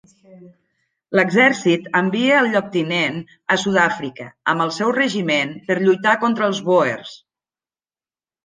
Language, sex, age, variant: Catalan, female, 40-49, Nord-Occidental